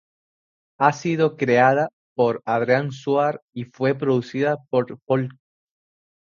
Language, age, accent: Spanish, 19-29, España: Islas Canarias